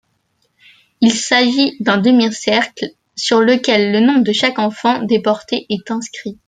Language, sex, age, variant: French, female, under 19, Français de métropole